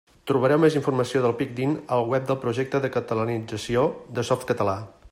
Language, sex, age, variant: Catalan, male, 50-59, Central